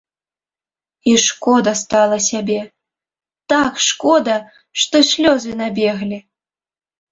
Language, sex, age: Belarusian, female, 19-29